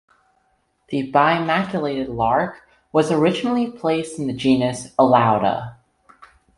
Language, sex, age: English, male, under 19